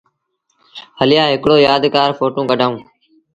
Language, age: Sindhi Bhil, 19-29